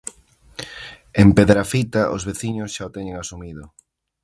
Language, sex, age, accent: Galician, male, 19-29, Oriental (común en zona oriental)